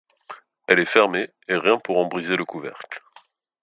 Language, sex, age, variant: French, male, 30-39, Français de métropole